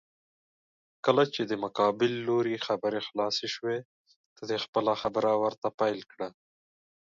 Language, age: Pashto, 30-39